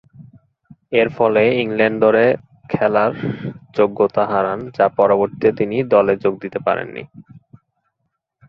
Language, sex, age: Bengali, male, 19-29